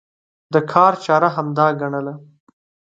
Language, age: Pashto, 19-29